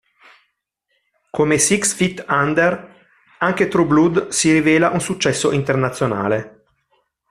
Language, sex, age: Italian, male, 40-49